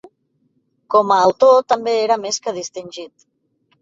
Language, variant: Catalan, Central